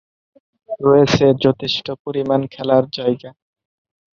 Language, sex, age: Bengali, male, 19-29